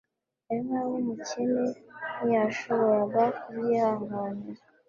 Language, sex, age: Kinyarwanda, female, 19-29